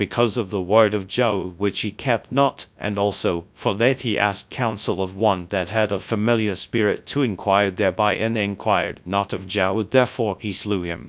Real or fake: fake